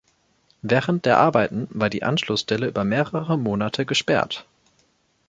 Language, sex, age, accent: German, male, 19-29, Deutschland Deutsch